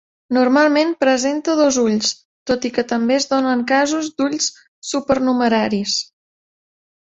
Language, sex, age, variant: Catalan, female, 19-29, Central